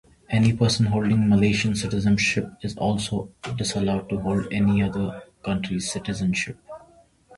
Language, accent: English, India and South Asia (India, Pakistan, Sri Lanka)